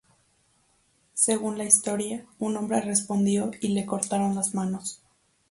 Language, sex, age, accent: Spanish, female, 19-29, México